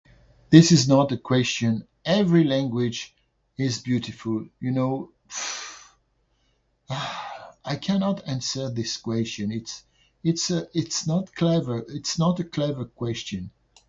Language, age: English, 60-69